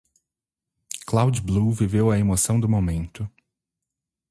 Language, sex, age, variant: Portuguese, male, 30-39, Portuguese (Brasil)